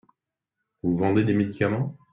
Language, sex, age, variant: French, male, 40-49, Français de métropole